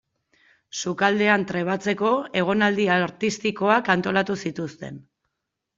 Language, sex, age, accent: Basque, female, 30-39, Erdialdekoa edo Nafarra (Gipuzkoa, Nafarroa)